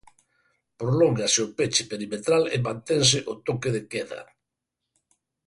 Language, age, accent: Galician, 70-79, Atlántico (seseo e gheada)